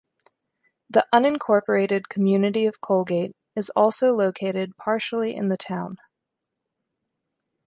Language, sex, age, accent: English, female, 19-29, United States English